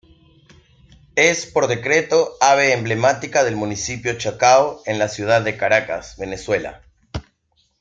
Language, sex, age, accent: Spanish, male, 30-39, Andino-Pacífico: Colombia, Perú, Ecuador, oeste de Bolivia y Venezuela andina